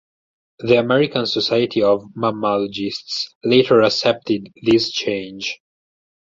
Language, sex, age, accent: English, male, 19-29, Italian